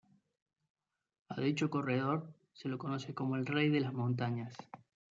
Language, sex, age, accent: Spanish, male, 19-29, Caribe: Cuba, Venezuela, Puerto Rico, República Dominicana, Panamá, Colombia caribeña, México caribeño, Costa del golfo de México